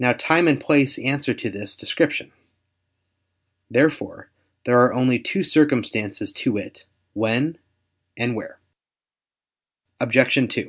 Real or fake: real